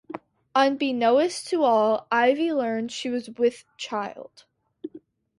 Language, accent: English, United States English